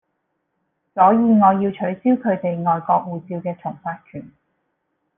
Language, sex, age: Cantonese, female, 19-29